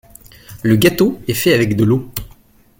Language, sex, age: French, male, 19-29